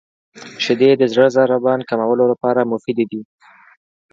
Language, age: Pashto, under 19